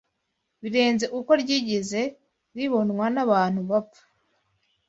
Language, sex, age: Kinyarwanda, female, 19-29